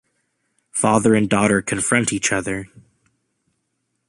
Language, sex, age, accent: English, male, 19-29, United States English